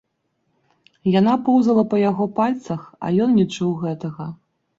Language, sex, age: Belarusian, female, 30-39